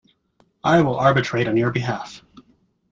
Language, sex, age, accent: English, male, 30-39, United States English